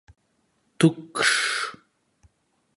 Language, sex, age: Latvian, male, 50-59